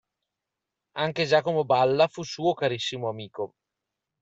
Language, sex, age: Italian, male, 30-39